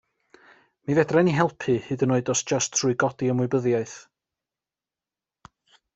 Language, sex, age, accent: Welsh, male, 30-39, Y Deyrnas Unedig Cymraeg